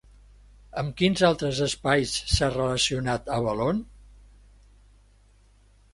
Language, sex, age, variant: Catalan, male, 70-79, Central